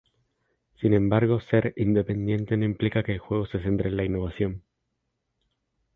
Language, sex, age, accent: Spanish, male, 19-29, España: Islas Canarias